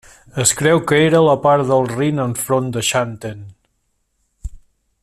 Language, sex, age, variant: Catalan, male, 50-59, Central